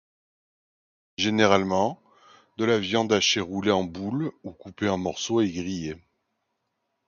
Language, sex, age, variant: French, male, 50-59, Français de métropole